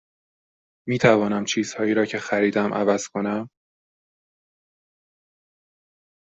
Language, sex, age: Persian, male, 30-39